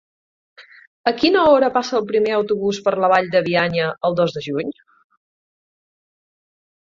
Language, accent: Catalan, Empordanès